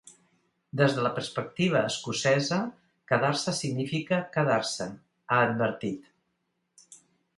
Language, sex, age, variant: Catalan, female, 60-69, Central